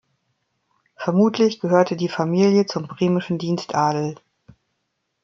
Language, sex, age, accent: German, female, 40-49, Deutschland Deutsch